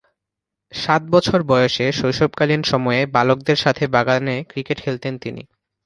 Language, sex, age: Bengali, male, 19-29